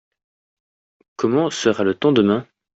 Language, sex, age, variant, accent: French, male, 19-29, Français d'Europe, Français de Suisse